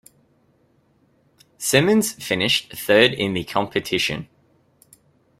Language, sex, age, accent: English, male, 19-29, Australian English